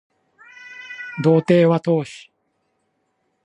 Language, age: Japanese, 40-49